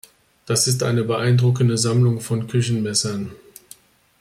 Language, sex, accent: German, male, Deutschland Deutsch